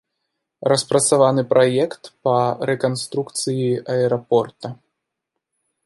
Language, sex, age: Belarusian, male, 19-29